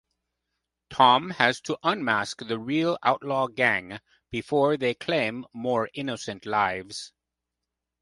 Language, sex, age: English, male, 50-59